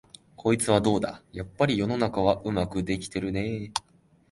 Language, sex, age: Japanese, male, 19-29